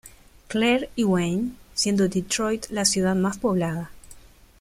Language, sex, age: Spanish, female, 19-29